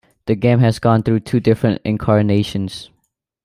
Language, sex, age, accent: English, male, under 19, India and South Asia (India, Pakistan, Sri Lanka)